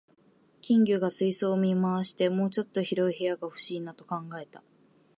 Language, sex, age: Japanese, female, 19-29